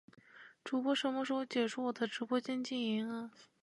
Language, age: Chinese, 19-29